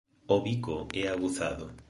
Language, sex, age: Galician, male, 40-49